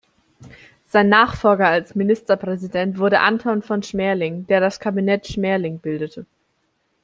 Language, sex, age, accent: German, female, under 19, Deutschland Deutsch